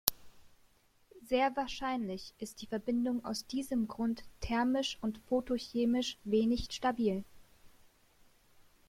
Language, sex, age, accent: German, female, 19-29, Deutschland Deutsch